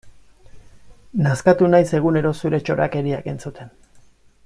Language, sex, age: Basque, male, 40-49